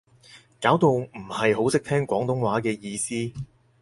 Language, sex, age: Cantonese, male, 30-39